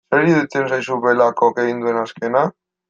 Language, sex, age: Basque, male, 19-29